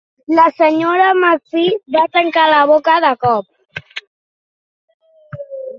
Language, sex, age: Catalan, male, 60-69